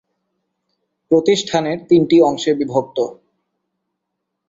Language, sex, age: Bengali, male, 19-29